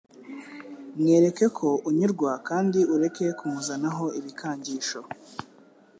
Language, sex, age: Kinyarwanda, male, 19-29